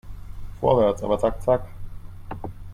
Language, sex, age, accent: German, male, 19-29, Deutschland Deutsch